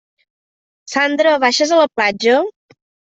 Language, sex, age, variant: Catalan, female, 19-29, Central